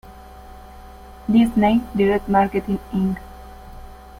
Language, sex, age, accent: Spanish, female, 30-39, Rioplatense: Argentina, Uruguay, este de Bolivia, Paraguay